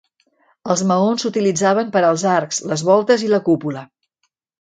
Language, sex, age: Catalan, female, 60-69